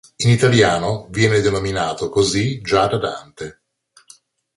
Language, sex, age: Italian, male, 60-69